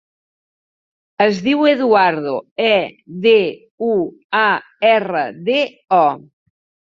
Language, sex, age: Catalan, female, 60-69